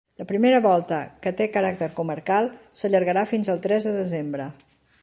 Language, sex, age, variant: Catalan, female, 60-69, Central